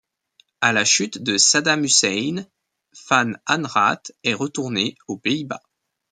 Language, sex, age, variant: French, male, 19-29, Français de métropole